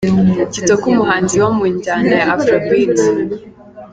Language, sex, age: Kinyarwanda, female, 19-29